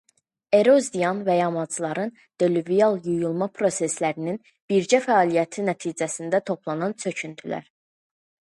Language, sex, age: Azerbaijani, female, under 19